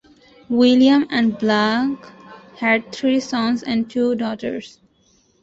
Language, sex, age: English, female, under 19